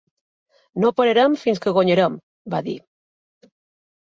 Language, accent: Catalan, mallorquí